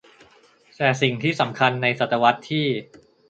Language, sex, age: Thai, male, 30-39